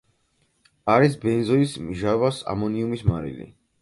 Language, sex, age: Georgian, male, 19-29